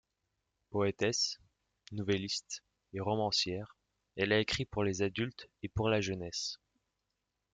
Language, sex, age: French, male, under 19